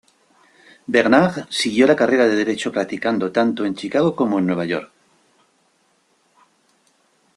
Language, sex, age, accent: Spanish, male, 60-69, España: Centro-Sur peninsular (Madrid, Toledo, Castilla-La Mancha)